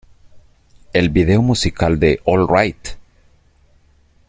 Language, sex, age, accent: Spanish, male, 40-49, Caribe: Cuba, Venezuela, Puerto Rico, República Dominicana, Panamá, Colombia caribeña, México caribeño, Costa del golfo de México